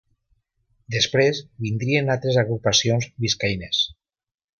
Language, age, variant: Catalan, 50-59, Valencià meridional